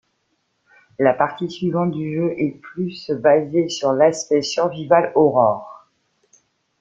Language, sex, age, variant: French, female, 40-49, Français de métropole